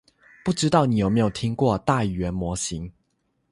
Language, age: Chinese, 19-29